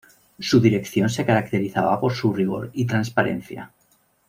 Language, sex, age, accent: Spanish, male, 30-39, España: Centro-Sur peninsular (Madrid, Toledo, Castilla-La Mancha)